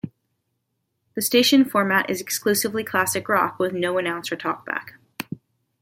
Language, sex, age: English, female, 19-29